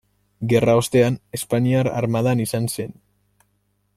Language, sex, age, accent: Basque, male, 19-29, Mendebalekoa (Araba, Bizkaia, Gipuzkoako mendebaleko herri batzuk)